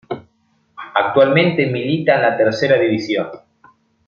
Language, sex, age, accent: Spanish, male, 30-39, Rioplatense: Argentina, Uruguay, este de Bolivia, Paraguay